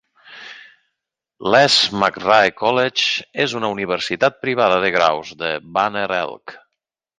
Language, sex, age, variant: Catalan, male, 30-39, Nord-Occidental